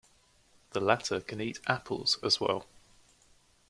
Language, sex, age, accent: English, male, 19-29, England English